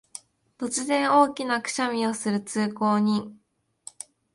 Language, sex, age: Japanese, female, 19-29